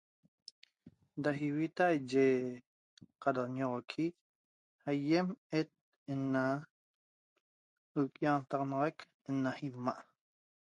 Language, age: Toba, 30-39